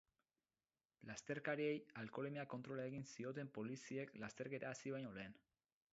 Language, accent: Basque, Mendebalekoa (Araba, Bizkaia, Gipuzkoako mendebaleko herri batzuk)